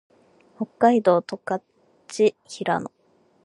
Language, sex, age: Japanese, female, 19-29